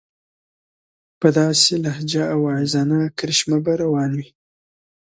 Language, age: Pashto, 30-39